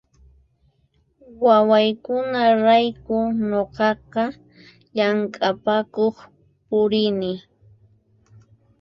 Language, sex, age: Puno Quechua, female, 30-39